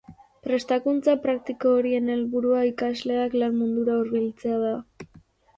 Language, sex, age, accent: Basque, female, 19-29, Mendebalekoa (Araba, Bizkaia, Gipuzkoako mendebaleko herri batzuk)